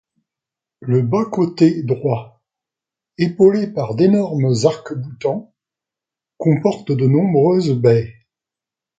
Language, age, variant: French, 60-69, Français de métropole